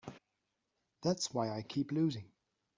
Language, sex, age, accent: English, male, 30-39, England English